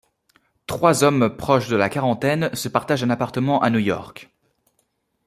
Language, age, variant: French, 19-29, Français de métropole